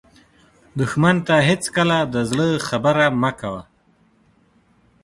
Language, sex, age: Pashto, male, 19-29